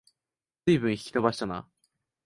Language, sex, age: Japanese, male, 19-29